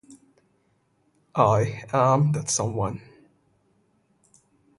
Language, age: English, 19-29